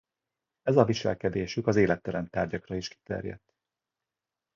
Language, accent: Hungarian, budapesti